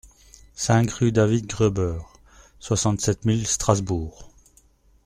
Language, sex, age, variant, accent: French, male, 40-49, Français d'Europe, Français de Belgique